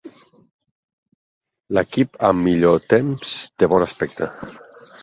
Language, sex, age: Catalan, male, 40-49